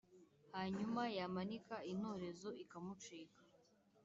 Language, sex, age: Kinyarwanda, female, under 19